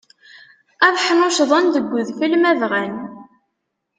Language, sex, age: Kabyle, female, 19-29